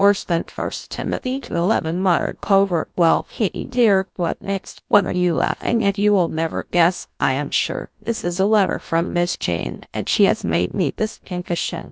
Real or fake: fake